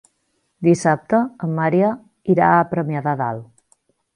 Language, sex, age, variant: Catalan, female, 40-49, Central